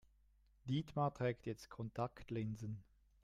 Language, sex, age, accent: German, male, 50-59, Schweizerdeutsch